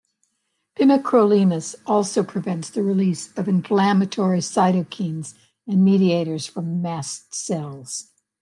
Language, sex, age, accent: English, female, 70-79, United States English